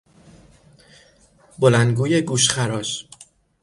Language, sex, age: Persian, male, 19-29